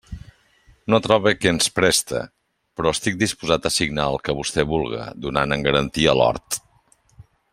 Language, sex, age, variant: Catalan, male, 60-69, Central